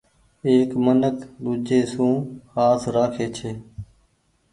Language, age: Goaria, 19-29